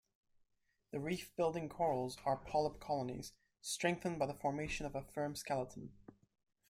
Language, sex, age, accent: English, male, 19-29, United States English